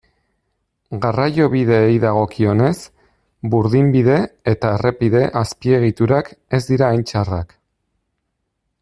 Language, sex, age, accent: Basque, male, 30-39, Erdialdekoa edo Nafarra (Gipuzkoa, Nafarroa)